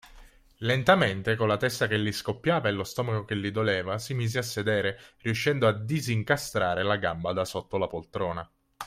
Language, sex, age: Italian, male, 19-29